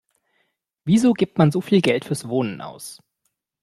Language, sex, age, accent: German, male, 19-29, Deutschland Deutsch